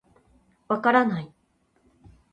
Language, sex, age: Japanese, female, 30-39